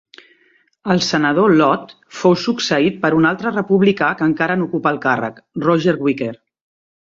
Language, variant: Catalan, Central